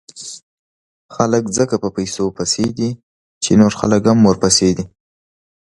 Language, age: Pashto, 19-29